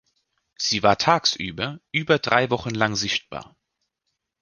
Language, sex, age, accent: German, male, 30-39, Deutschland Deutsch